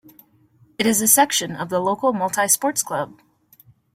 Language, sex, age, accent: English, female, under 19, United States English